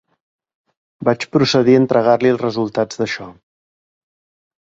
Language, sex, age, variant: Catalan, male, 40-49, Central